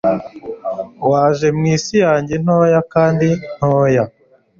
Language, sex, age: Kinyarwanda, male, 19-29